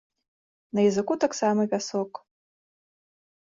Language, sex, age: Belarusian, female, 19-29